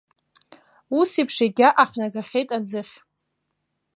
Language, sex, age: Abkhazian, female, 19-29